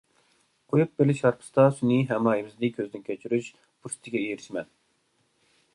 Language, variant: Uyghur, ئۇيغۇر تىلى